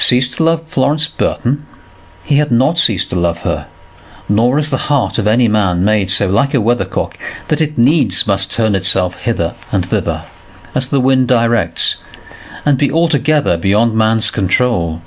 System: none